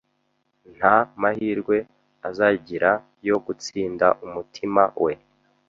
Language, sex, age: Kinyarwanda, male, 19-29